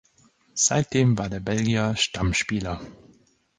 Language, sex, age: German, male, 30-39